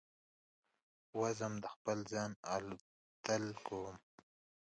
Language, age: Pashto, 19-29